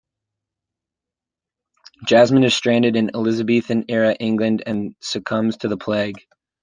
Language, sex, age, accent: English, male, 19-29, United States English